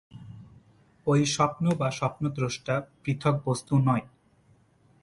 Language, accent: Bengali, Native